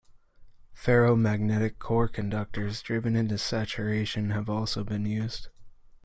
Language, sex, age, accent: English, male, 19-29, United States English